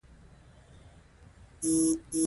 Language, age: Pashto, 19-29